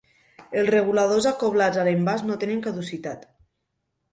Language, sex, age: Catalan, female, 19-29